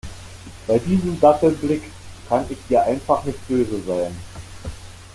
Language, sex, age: German, male, 50-59